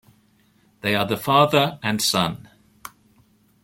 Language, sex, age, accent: English, male, 50-59, England English